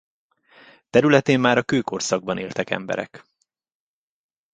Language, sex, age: Hungarian, male, 30-39